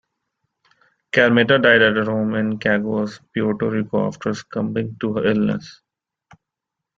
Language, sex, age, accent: English, male, 19-29, India and South Asia (India, Pakistan, Sri Lanka)